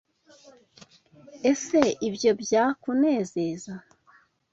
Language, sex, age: Kinyarwanda, female, 19-29